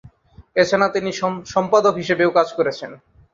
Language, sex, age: Bengali, male, 30-39